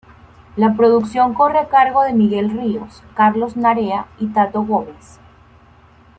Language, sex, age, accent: Spanish, female, 19-29, Caribe: Cuba, Venezuela, Puerto Rico, República Dominicana, Panamá, Colombia caribeña, México caribeño, Costa del golfo de México